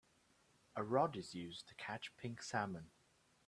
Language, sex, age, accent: English, male, 19-29, England English